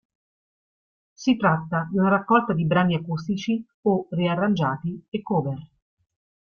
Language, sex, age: Italian, female, 40-49